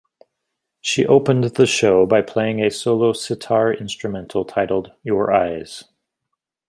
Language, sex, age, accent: English, male, 30-39, United States English